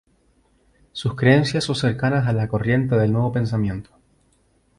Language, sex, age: Spanish, male, 19-29